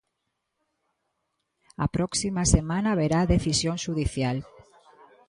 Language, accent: Galician, Normativo (estándar)